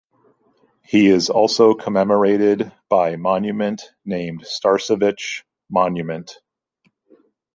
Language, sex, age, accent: English, male, 40-49, United States English